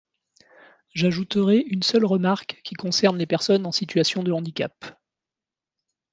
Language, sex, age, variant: French, male, 40-49, Français de métropole